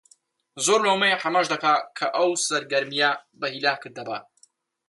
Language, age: Central Kurdish, 19-29